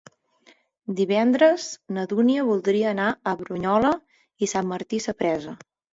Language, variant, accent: Catalan, Central, central; estàndard